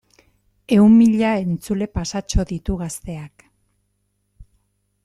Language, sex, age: Basque, female, 50-59